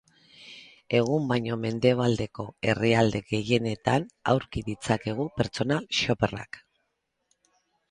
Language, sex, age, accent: Basque, female, 50-59, Mendebalekoa (Araba, Bizkaia, Gipuzkoako mendebaleko herri batzuk)